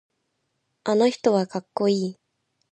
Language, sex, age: Japanese, female, 19-29